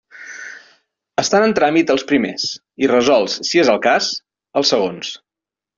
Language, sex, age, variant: Catalan, male, 40-49, Central